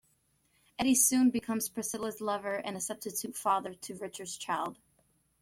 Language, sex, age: English, female, 19-29